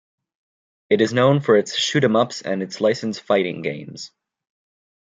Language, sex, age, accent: English, male, under 19, United States English